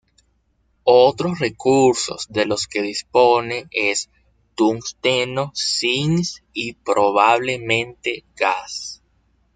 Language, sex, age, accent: Spanish, male, 19-29, Caribe: Cuba, Venezuela, Puerto Rico, República Dominicana, Panamá, Colombia caribeña, México caribeño, Costa del golfo de México